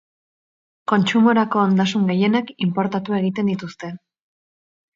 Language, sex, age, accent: Basque, female, 30-39, Erdialdekoa edo Nafarra (Gipuzkoa, Nafarroa)